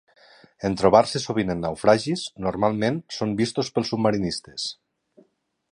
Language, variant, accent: Catalan, Nord-Occidental, Lleidatà